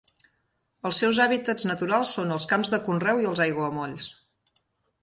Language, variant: Catalan, Central